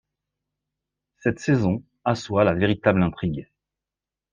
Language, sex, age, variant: French, male, 50-59, Français de métropole